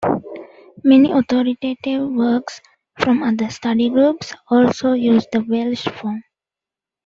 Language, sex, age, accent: English, female, 19-29, India and South Asia (India, Pakistan, Sri Lanka)